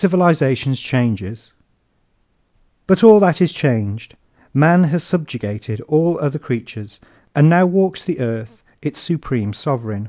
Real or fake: real